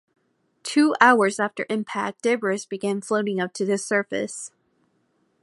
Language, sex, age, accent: English, female, under 19, United States English